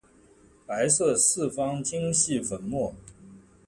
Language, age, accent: Chinese, 40-49, 出生地：上海市